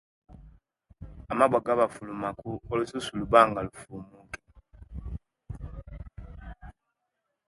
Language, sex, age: Kenyi, male, under 19